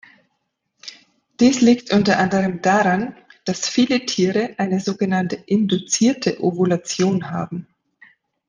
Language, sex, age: German, female, 30-39